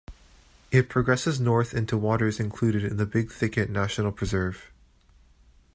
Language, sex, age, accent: English, male, 19-29, Canadian English